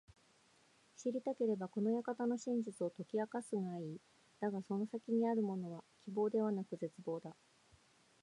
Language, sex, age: Japanese, female, 50-59